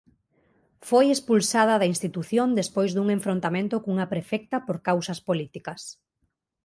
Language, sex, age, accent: Galician, female, 30-39, Normativo (estándar)